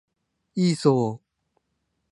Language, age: Japanese, 19-29